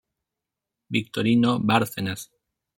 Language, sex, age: Spanish, male, 30-39